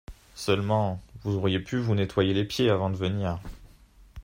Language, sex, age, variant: French, male, 19-29, Français de métropole